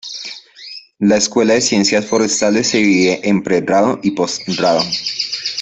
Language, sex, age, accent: Spanish, male, 19-29, Andino-Pacífico: Colombia, Perú, Ecuador, oeste de Bolivia y Venezuela andina